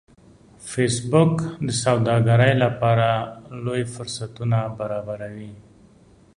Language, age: Pashto, 40-49